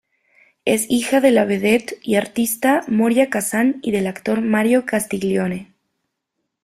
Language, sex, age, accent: Spanish, female, 19-29, México